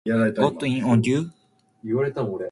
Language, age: English, 19-29